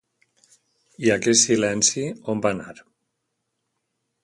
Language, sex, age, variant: Catalan, male, 60-69, Valencià central